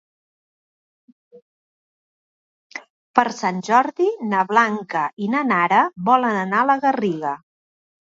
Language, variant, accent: Catalan, Central, central